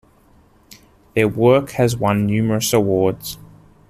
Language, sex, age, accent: English, male, 19-29, Australian English